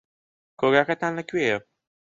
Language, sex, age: Central Kurdish, male, under 19